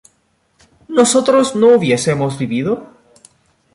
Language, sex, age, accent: Spanish, male, 19-29, Chileno: Chile, Cuyo